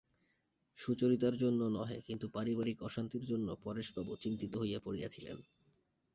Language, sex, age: Bengali, male, 19-29